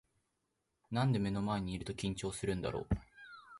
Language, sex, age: Japanese, male, 19-29